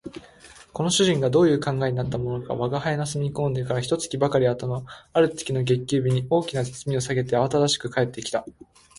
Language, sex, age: Japanese, male, under 19